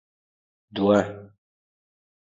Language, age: Pashto, 30-39